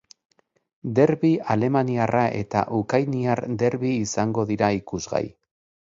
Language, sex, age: Basque, male, 40-49